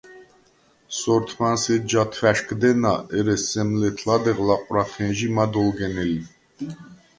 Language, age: Svan, 40-49